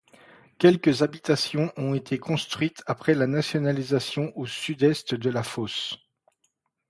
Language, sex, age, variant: French, male, 40-49, Français de métropole